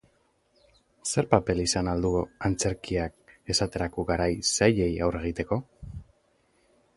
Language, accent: Basque, Mendebalekoa (Araba, Bizkaia, Gipuzkoako mendebaleko herri batzuk)